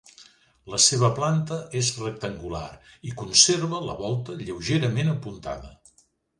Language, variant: Catalan, Central